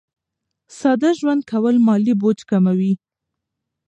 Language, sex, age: Pashto, female, under 19